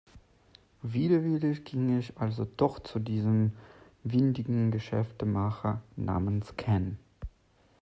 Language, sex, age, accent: German, male, 30-39, Deutschland Deutsch